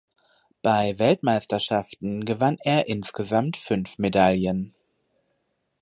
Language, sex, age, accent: German, male, 30-39, Deutschland Deutsch